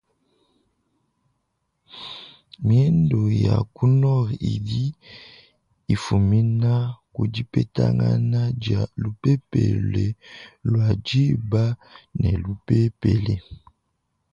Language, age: Luba-Lulua, 19-29